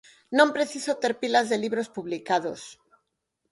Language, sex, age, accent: Galician, female, 50-59, Normativo (estándar)